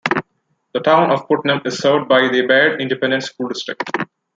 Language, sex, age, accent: English, male, 19-29, India and South Asia (India, Pakistan, Sri Lanka)